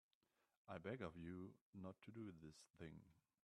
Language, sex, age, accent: English, male, 30-39, England English